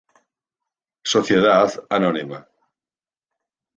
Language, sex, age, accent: Spanish, male, 50-59, España: Centro-Sur peninsular (Madrid, Toledo, Castilla-La Mancha)